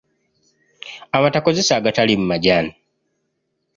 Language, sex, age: Ganda, male, 19-29